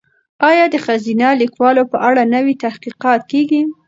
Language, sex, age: Pashto, female, under 19